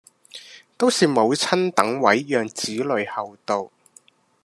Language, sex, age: Cantonese, male, 30-39